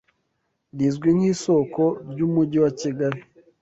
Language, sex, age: Kinyarwanda, male, 19-29